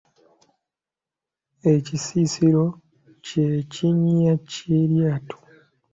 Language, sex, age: Ganda, male, 19-29